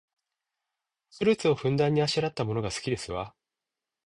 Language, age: Japanese, 30-39